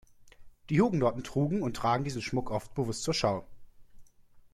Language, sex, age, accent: German, male, 19-29, Deutschland Deutsch